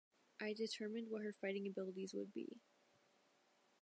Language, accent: English, United States English